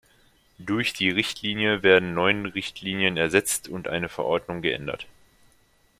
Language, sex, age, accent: German, male, 19-29, Deutschland Deutsch